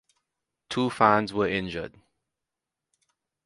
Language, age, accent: English, 30-39, West Indies and Bermuda (Bahamas, Bermuda, Jamaica, Trinidad)